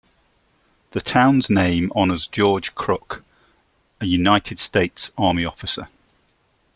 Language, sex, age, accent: English, male, 40-49, England English